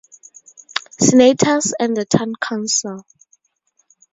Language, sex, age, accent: English, female, 19-29, Southern African (South Africa, Zimbabwe, Namibia)